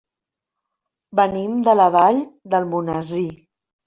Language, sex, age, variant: Catalan, female, 50-59, Central